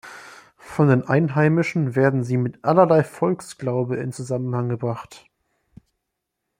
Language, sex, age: German, male, 19-29